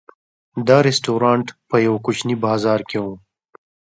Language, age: Pashto, 19-29